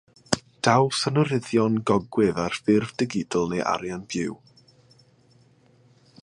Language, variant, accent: Welsh, Mid Wales, Y Deyrnas Unedig Cymraeg